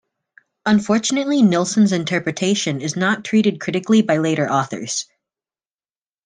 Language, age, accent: English, 19-29, United States English